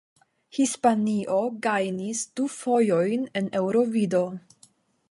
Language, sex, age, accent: Esperanto, female, 19-29, Internacia